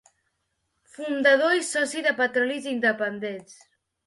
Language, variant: Catalan, Nord-Occidental